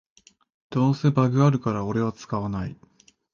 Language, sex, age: Japanese, male, 19-29